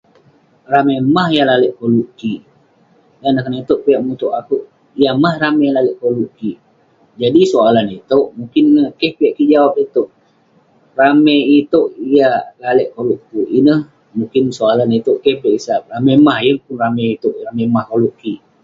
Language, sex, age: Western Penan, male, 19-29